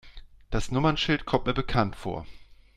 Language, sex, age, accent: German, male, 40-49, Deutschland Deutsch